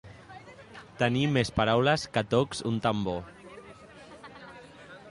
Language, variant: Catalan, Central